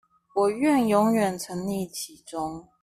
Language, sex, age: Chinese, female, 19-29